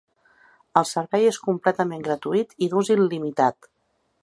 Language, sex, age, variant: Catalan, female, 40-49, Central